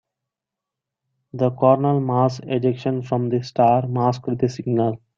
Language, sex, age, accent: English, male, 19-29, India and South Asia (India, Pakistan, Sri Lanka)